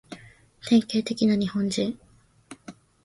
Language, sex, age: Japanese, female, 19-29